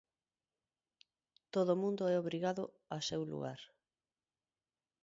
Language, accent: Galician, Neofalante